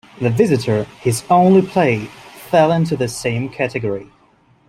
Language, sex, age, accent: English, male, 19-29, England English